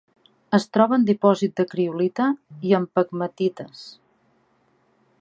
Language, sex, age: Catalan, female, 40-49